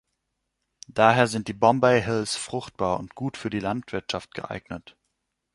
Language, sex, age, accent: German, male, 19-29, Deutschland Deutsch